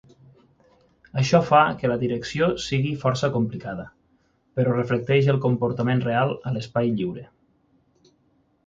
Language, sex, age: Catalan, male, 30-39